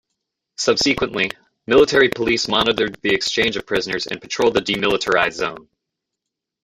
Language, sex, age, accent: English, male, 19-29, United States English